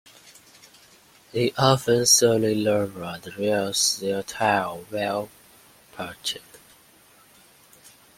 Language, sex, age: English, male, 19-29